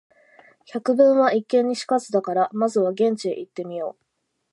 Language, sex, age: Japanese, female, under 19